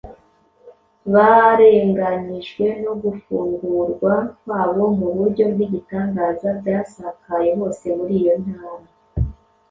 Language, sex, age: Kinyarwanda, female, 30-39